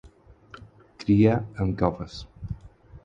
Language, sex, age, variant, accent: Catalan, male, 30-39, Balear, balear; aprenent (recent, des del castellà)